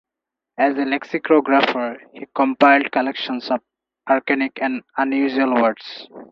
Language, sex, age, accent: English, male, 19-29, India and South Asia (India, Pakistan, Sri Lanka)